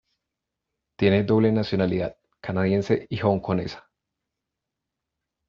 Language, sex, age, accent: Spanish, male, 30-39, Andino-Pacífico: Colombia, Perú, Ecuador, oeste de Bolivia y Venezuela andina